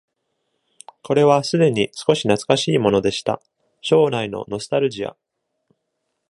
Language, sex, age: Japanese, male, 30-39